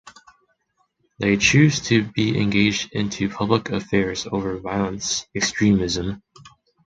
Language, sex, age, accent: English, male, 19-29, United States English